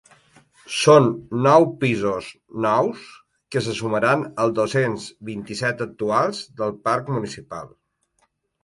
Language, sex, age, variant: Catalan, male, 40-49, Balear